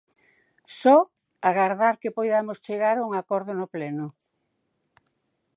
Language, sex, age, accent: Galician, female, 70-79, Atlántico (seseo e gheada)